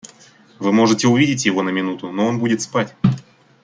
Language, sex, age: Russian, male, 19-29